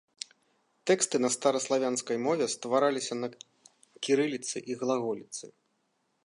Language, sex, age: Belarusian, male, 40-49